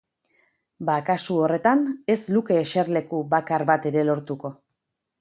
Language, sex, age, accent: Basque, female, 30-39, Mendebalekoa (Araba, Bizkaia, Gipuzkoako mendebaleko herri batzuk)